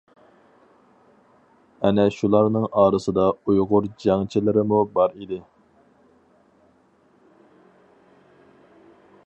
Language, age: Uyghur, 19-29